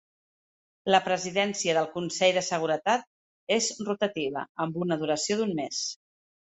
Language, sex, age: Catalan, female, 40-49